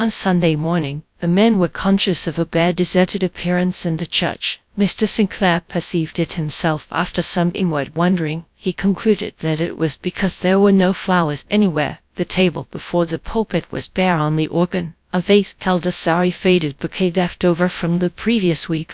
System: TTS, GradTTS